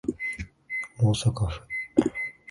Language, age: Japanese, 19-29